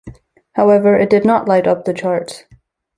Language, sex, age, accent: English, female, 19-29, United States English